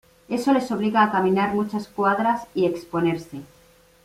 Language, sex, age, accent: Spanish, female, 50-59, España: Centro-Sur peninsular (Madrid, Toledo, Castilla-La Mancha)